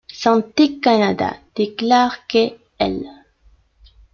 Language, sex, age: French, female, 19-29